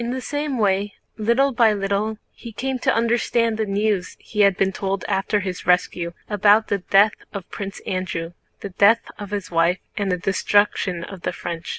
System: none